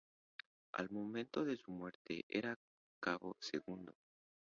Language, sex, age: Spanish, male, 19-29